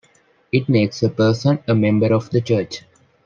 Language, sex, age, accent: English, male, 19-29, India and South Asia (India, Pakistan, Sri Lanka)